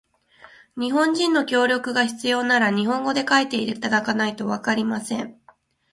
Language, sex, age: Japanese, female, 19-29